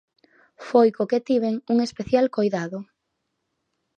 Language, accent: Galician, Oriental (común en zona oriental); Normativo (estándar)